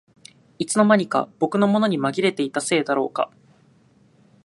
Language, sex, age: Japanese, male, 19-29